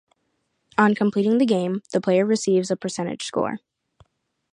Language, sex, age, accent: English, female, under 19, United States English